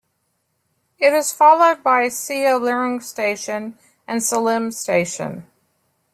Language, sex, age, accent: English, female, 50-59, United States English